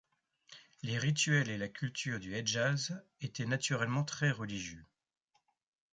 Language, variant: French, Français de métropole